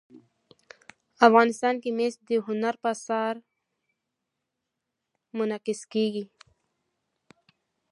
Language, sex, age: Pashto, female, 19-29